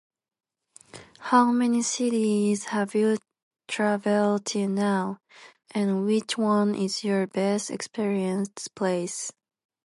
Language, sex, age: English, female, under 19